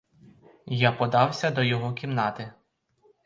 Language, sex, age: Ukrainian, male, 30-39